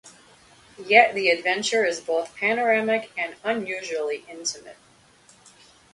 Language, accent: English, United States English